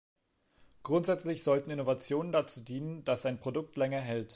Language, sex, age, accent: German, male, 19-29, Deutschland Deutsch